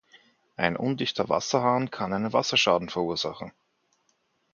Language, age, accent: German, 50-59, Österreichisches Deutsch